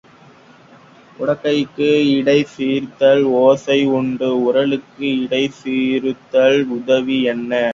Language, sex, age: Tamil, male, under 19